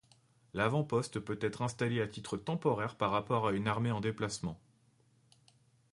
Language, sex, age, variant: French, male, 30-39, Français de métropole